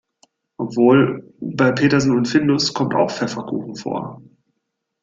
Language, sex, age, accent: German, male, 30-39, Deutschland Deutsch